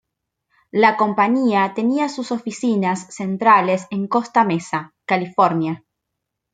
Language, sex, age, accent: Spanish, female, 19-29, Rioplatense: Argentina, Uruguay, este de Bolivia, Paraguay